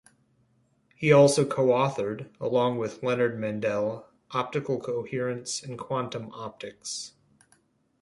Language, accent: English, United States English